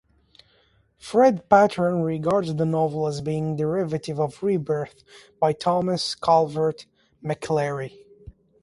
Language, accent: English, United States English